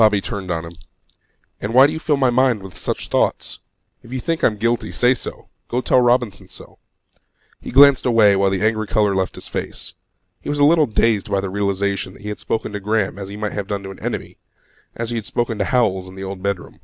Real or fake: real